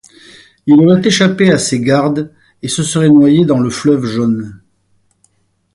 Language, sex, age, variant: French, male, 50-59, Français de métropole